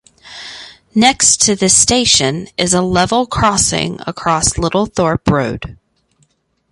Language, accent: English, United States English